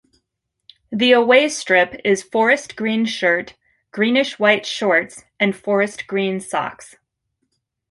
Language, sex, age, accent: English, female, 40-49, United States English